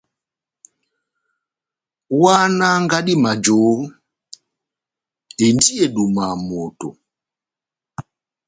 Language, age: Batanga, 70-79